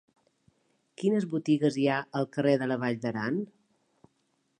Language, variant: Catalan, Balear